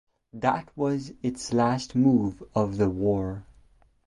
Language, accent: English, United States English; India and South Asia (India, Pakistan, Sri Lanka)